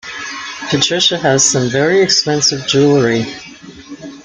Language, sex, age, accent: English, female, 60-69, United States English